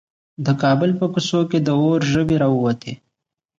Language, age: Pashto, 19-29